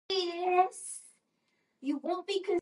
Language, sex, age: English, female, 19-29